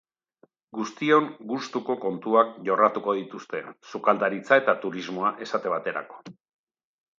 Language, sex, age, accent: Basque, male, 50-59, Erdialdekoa edo Nafarra (Gipuzkoa, Nafarroa)